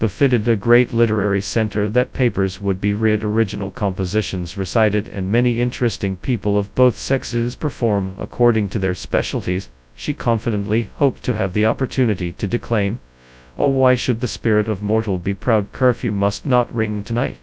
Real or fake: fake